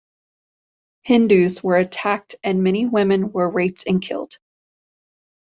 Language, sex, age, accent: English, female, 30-39, United States English